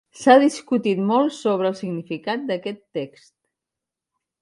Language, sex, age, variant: Catalan, female, 50-59, Central